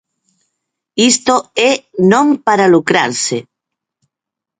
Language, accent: Galician, Normativo (estándar)